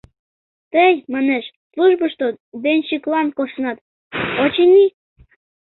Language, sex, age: Mari, male, under 19